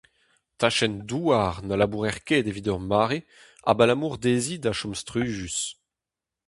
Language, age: Breton, 30-39